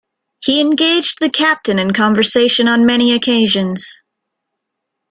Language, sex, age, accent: English, female, 19-29, United States English